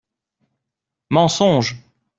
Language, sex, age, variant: French, male, 19-29, Français de métropole